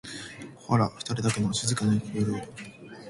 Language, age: Japanese, 19-29